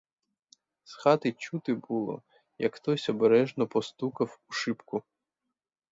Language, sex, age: Ukrainian, male, 19-29